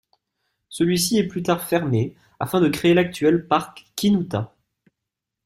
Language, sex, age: French, male, 19-29